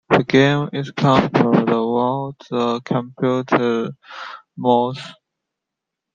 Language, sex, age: English, male, 19-29